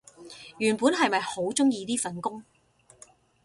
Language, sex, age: Cantonese, female, 50-59